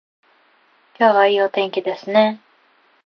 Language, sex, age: Japanese, female, 19-29